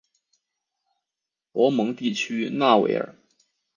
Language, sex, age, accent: Chinese, male, 19-29, 出生地：湖北省